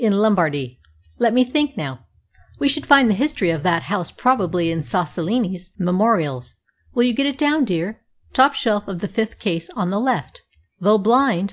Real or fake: real